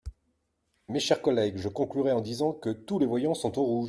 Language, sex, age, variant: French, male, 50-59, Français de métropole